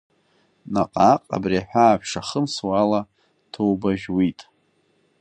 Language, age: Abkhazian, 30-39